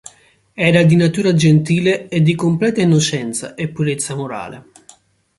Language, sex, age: Italian, male, 19-29